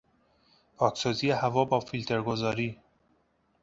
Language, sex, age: Persian, male, 30-39